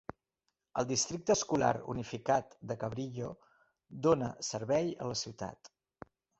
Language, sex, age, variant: Catalan, male, 40-49, Central